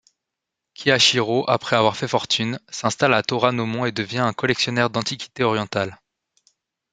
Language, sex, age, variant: French, male, 19-29, Français de métropole